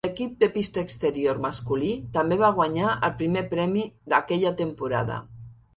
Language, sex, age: Catalan, female, 50-59